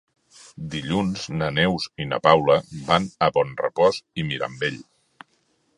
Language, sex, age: Catalan, male, 50-59